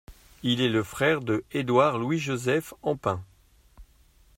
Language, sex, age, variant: French, male, 50-59, Français de métropole